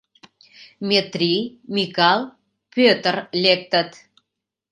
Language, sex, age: Mari, female, 40-49